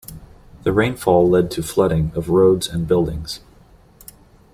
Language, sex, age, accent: English, male, 30-39, United States English